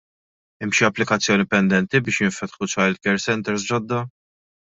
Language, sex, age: Maltese, male, 19-29